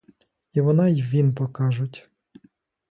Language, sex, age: Ukrainian, male, 30-39